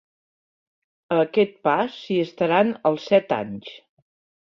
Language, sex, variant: Catalan, female, Central